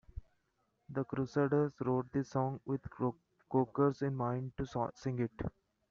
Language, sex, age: English, male, 19-29